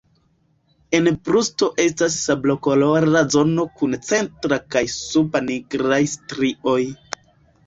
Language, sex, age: Esperanto, male, 19-29